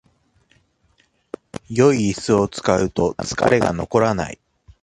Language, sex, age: Japanese, male, 30-39